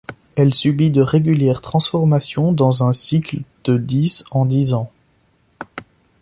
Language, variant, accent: French, Français d'Europe, Français de Belgique